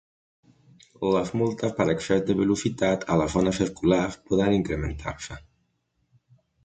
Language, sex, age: Catalan, male, 19-29